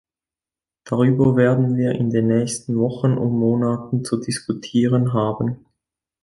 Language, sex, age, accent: German, male, 19-29, Schweizerdeutsch